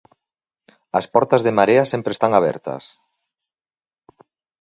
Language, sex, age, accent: Galician, male, 40-49, Oriental (común en zona oriental)